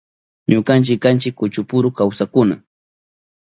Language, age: Southern Pastaza Quechua, 30-39